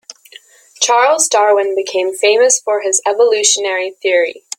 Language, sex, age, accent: English, female, under 19, Canadian English